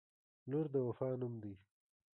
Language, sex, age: Pashto, male, 30-39